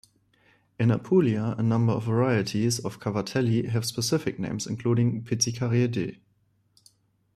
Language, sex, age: English, male, 19-29